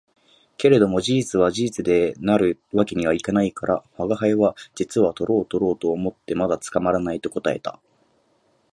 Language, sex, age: Japanese, male, 19-29